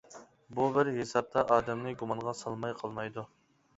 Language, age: Uyghur, 19-29